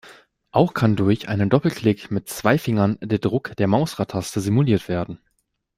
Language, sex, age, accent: German, male, 19-29, Deutschland Deutsch